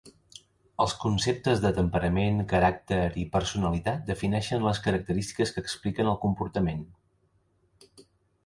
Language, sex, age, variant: Catalan, male, 30-39, Central